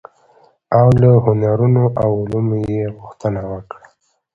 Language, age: Pashto, 19-29